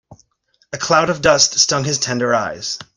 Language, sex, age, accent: English, male, 19-29, United States English